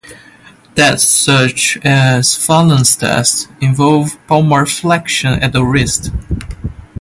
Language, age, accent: English, under 19, United States English